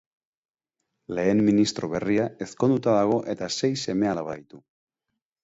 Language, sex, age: Basque, male, 30-39